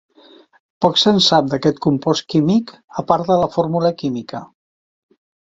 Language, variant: Catalan, Central